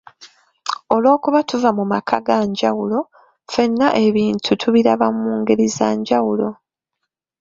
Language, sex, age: Ganda, female, 30-39